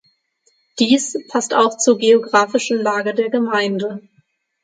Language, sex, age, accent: German, female, 19-29, Deutschland Deutsch; Hochdeutsch